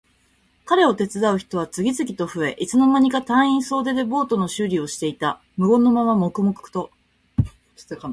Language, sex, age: Japanese, female, 30-39